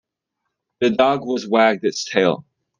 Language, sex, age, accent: English, male, 19-29, United States English